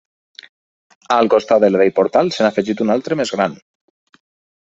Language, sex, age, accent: Catalan, male, 30-39, valencià